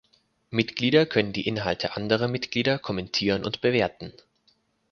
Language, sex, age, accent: German, male, 19-29, Deutschland Deutsch